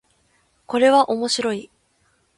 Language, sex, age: Japanese, female, under 19